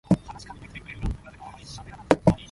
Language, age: English, under 19